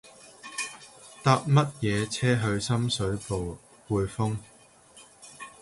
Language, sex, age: Cantonese, male, 19-29